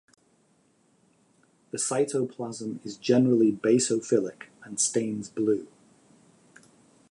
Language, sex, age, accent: English, male, 40-49, England English